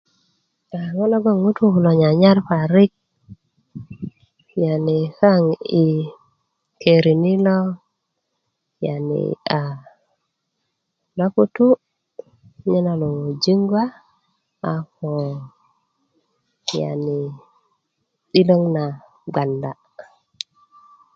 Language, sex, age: Kuku, female, 19-29